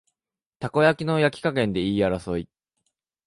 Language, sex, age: Japanese, male, 19-29